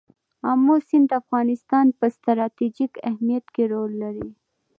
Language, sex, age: Pashto, female, 19-29